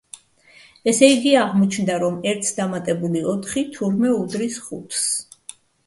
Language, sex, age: Georgian, female, 50-59